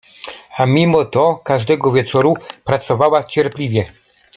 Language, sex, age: Polish, male, 40-49